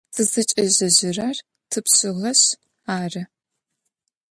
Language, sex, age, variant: Adyghe, female, 19-29, Адыгабзэ (Кирил, пстэумэ зэдыряе)